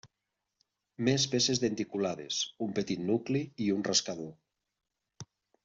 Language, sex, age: Catalan, male, 40-49